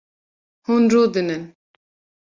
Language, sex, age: Kurdish, female, 19-29